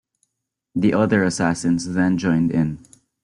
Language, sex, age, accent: English, male, 19-29, Filipino